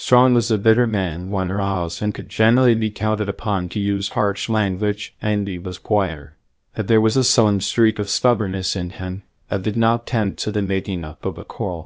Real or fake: fake